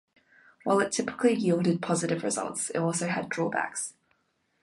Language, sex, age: English, female, 19-29